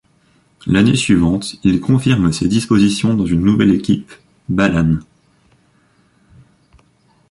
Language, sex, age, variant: French, male, under 19, Français de métropole